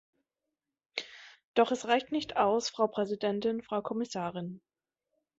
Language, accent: German, Deutschland Deutsch